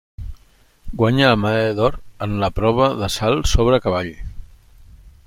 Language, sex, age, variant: Catalan, male, 50-59, Central